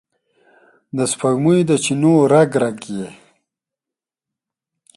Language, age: Pashto, 19-29